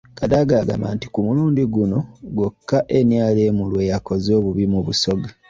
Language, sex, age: Ganda, male, 19-29